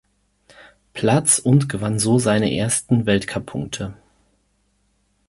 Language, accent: German, Deutschland Deutsch